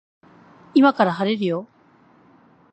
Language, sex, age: Japanese, female, under 19